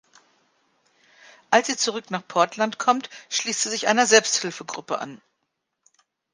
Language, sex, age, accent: German, female, 50-59, Deutschland Deutsch